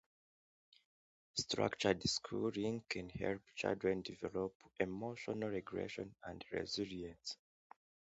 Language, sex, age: English, male, 19-29